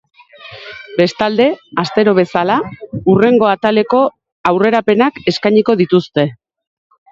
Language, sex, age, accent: Basque, female, 40-49, Erdialdekoa edo Nafarra (Gipuzkoa, Nafarroa)